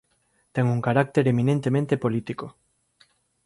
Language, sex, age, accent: Galician, male, 30-39, Normativo (estándar)